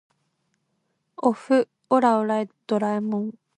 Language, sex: Japanese, female